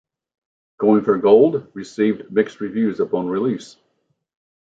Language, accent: English, United States English